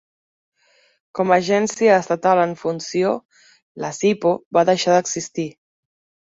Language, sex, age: Catalan, female, 19-29